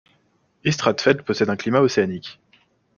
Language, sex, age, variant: French, male, 19-29, Français de métropole